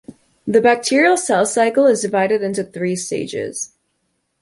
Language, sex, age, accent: English, female, under 19, United States English